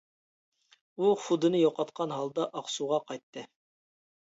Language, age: Uyghur, 19-29